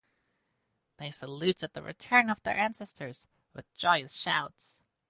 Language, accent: English, United States English